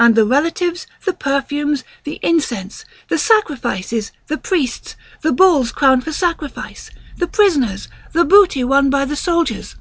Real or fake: real